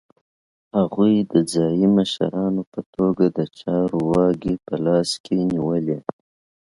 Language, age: Pashto, 19-29